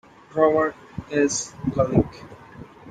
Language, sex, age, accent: English, male, 19-29, India and South Asia (India, Pakistan, Sri Lanka)